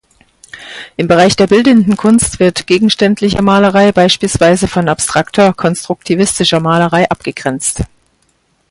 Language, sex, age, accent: German, female, 50-59, Deutschland Deutsch